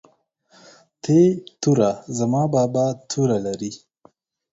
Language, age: Pashto, 19-29